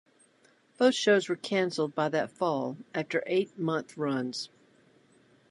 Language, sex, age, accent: English, female, 50-59, United States English